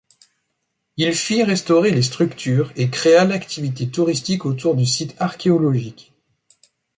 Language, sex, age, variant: French, male, 19-29, Français de métropole